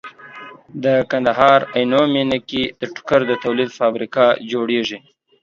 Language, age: Pashto, 19-29